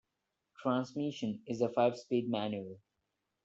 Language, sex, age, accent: English, male, 19-29, India and South Asia (India, Pakistan, Sri Lanka)